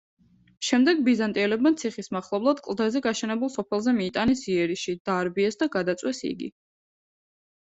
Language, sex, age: Georgian, female, 19-29